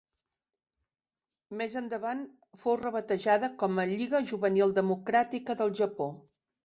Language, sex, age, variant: Catalan, female, 50-59, Central